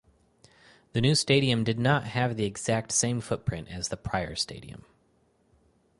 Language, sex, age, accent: English, male, 30-39, United States English